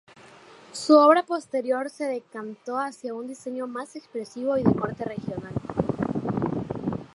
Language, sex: Spanish, female